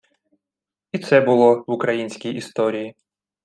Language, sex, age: Ukrainian, male, 30-39